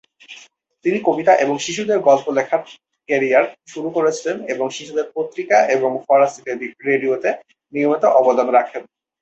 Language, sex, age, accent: Bengali, male, 19-29, Bangladeshi